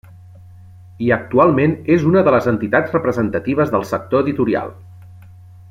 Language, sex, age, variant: Catalan, male, 40-49, Central